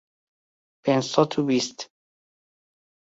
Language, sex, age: Central Kurdish, male, 19-29